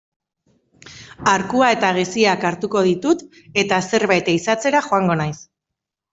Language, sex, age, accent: Basque, male, 30-39, Erdialdekoa edo Nafarra (Gipuzkoa, Nafarroa)